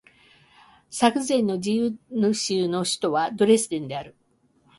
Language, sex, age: Japanese, female, 50-59